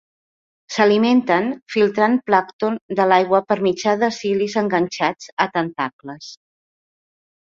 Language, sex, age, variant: Catalan, female, 50-59, Central